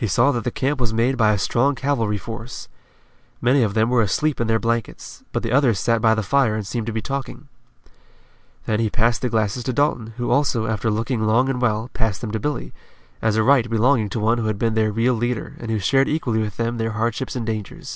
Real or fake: real